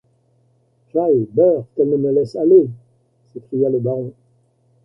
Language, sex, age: French, male, 70-79